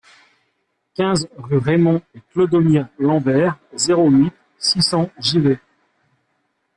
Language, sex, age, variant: French, male, 40-49, Français de métropole